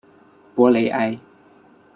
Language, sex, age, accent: Chinese, male, 19-29, 出生地：广东省